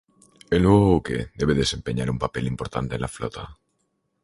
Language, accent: Spanish, España: Norte peninsular (Asturias, Castilla y León, Cantabria, País Vasco, Navarra, Aragón, La Rioja, Guadalajara, Cuenca)